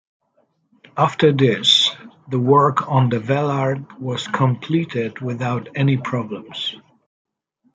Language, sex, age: English, male, 50-59